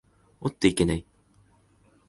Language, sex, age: Japanese, male, 19-29